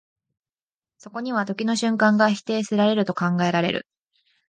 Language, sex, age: Japanese, female, under 19